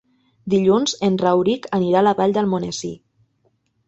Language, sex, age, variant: Catalan, female, 19-29, Nord-Occidental